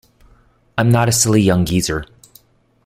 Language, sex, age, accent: English, male, 40-49, United States English